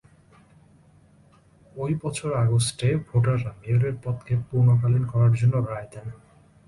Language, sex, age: Bengali, male, 19-29